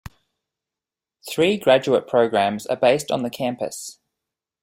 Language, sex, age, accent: English, male, 19-29, Australian English